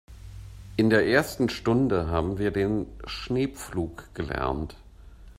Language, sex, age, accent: German, male, 50-59, Deutschland Deutsch